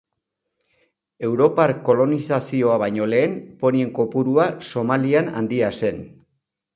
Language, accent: Basque, Mendebalekoa (Araba, Bizkaia, Gipuzkoako mendebaleko herri batzuk)